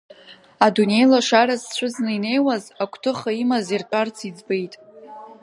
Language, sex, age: Abkhazian, female, under 19